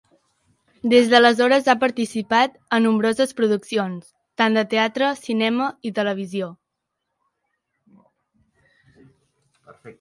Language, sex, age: Catalan, male, 40-49